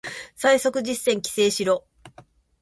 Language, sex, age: Japanese, female, 50-59